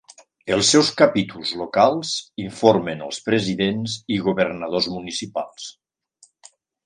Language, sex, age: Catalan, male, 60-69